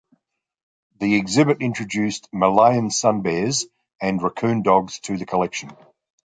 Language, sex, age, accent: English, male, 60-69, Australian English